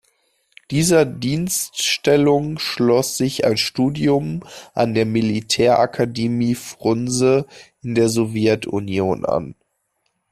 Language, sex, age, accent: German, male, 19-29, Deutschland Deutsch